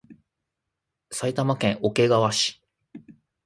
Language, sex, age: Japanese, male, 30-39